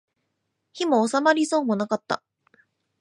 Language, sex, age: Japanese, female, 19-29